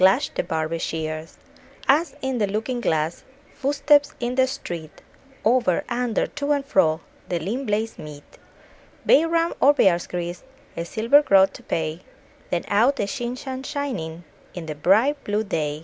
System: none